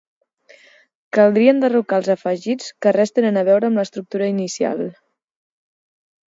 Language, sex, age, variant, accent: Catalan, female, 19-29, Central, central